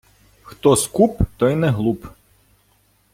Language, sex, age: Ukrainian, male, 40-49